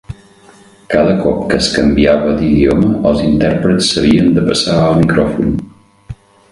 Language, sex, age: Catalan, male, 50-59